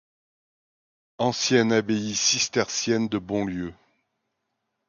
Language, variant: French, Français de métropole